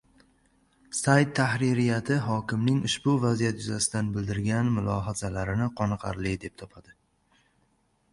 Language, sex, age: Uzbek, male, 19-29